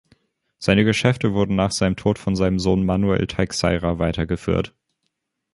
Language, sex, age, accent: German, male, under 19, Deutschland Deutsch